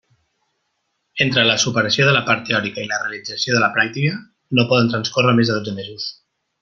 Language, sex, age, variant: Catalan, male, 30-39, Central